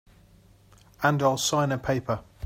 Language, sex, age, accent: English, male, 50-59, England English